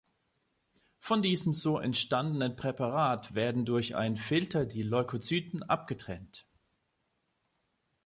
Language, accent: German, Deutschland Deutsch